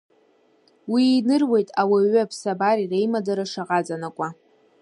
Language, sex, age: Abkhazian, female, under 19